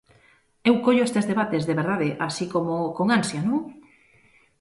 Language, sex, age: Galician, female, 30-39